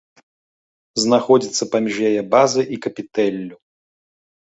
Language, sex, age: Belarusian, male, 40-49